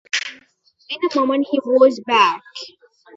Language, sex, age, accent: English, female, under 19, United States English